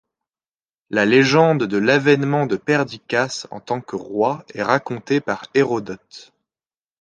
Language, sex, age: French, male, 19-29